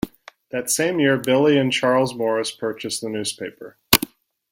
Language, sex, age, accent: English, male, 30-39, United States English